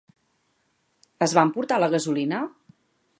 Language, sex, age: Catalan, female, 40-49